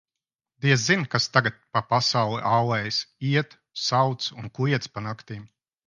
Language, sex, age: Latvian, male, 40-49